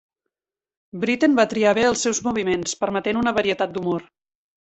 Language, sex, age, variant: Catalan, female, 40-49, Central